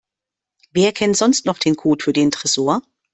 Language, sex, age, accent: German, female, 50-59, Deutschland Deutsch